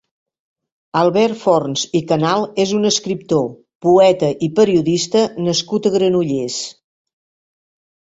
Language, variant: Catalan, Septentrional